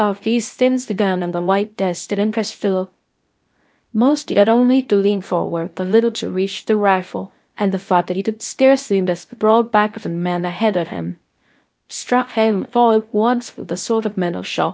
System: TTS, VITS